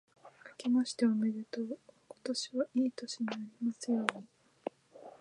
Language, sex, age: Japanese, female, 19-29